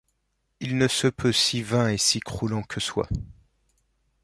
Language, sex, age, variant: French, male, 30-39, Français de métropole